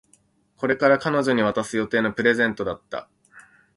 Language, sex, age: Japanese, male, 30-39